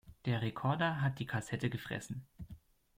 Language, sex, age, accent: German, male, 30-39, Deutschland Deutsch